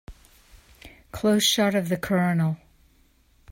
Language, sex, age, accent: English, female, 60-69, United States English